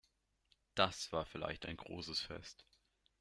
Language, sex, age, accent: German, male, under 19, Deutschland Deutsch